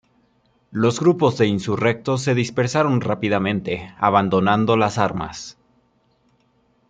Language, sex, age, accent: Spanish, male, 19-29, México